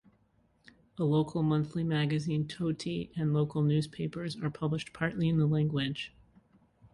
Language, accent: English, United States English